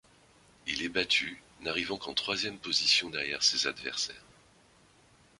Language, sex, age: French, male, 50-59